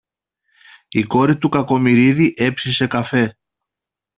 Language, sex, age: Greek, male, 40-49